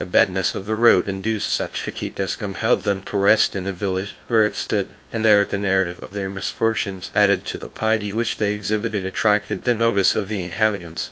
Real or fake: fake